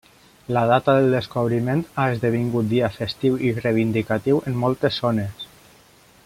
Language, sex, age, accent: Catalan, male, 30-39, valencià